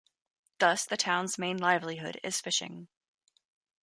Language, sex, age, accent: English, female, 30-39, United States English